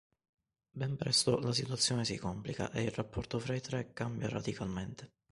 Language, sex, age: Italian, male, 19-29